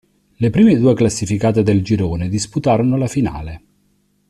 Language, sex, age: Italian, male, 50-59